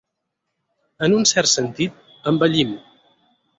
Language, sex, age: Catalan, male, 19-29